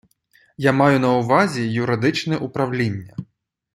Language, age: Ukrainian, 19-29